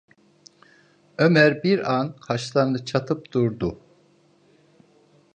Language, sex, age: Turkish, male, 50-59